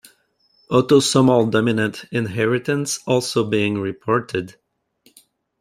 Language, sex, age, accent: English, male, 30-39, Canadian English